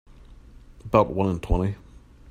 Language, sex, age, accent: English, male, 30-39, United States English